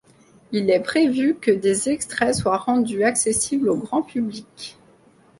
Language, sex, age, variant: French, female, 30-39, Français de métropole